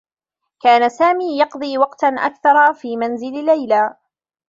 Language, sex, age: Arabic, female, 19-29